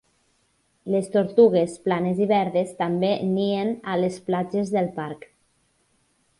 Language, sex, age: Catalan, female, 30-39